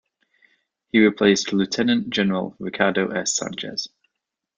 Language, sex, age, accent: English, male, 19-29, England English